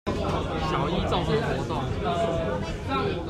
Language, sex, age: Chinese, male, 30-39